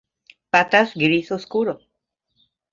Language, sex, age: Spanish, female, 50-59